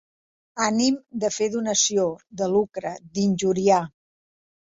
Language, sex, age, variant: Catalan, female, 60-69, Central